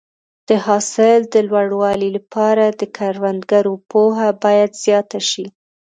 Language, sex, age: Pashto, female, 19-29